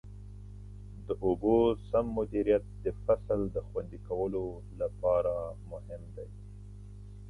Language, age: Pashto, 40-49